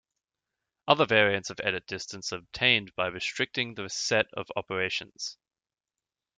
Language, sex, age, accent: English, male, 19-29, Australian English